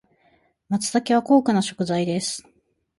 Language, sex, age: Japanese, female, 30-39